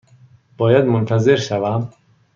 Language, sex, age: Persian, male, 30-39